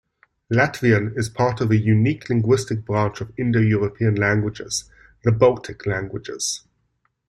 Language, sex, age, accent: English, male, 40-49, Southern African (South Africa, Zimbabwe, Namibia)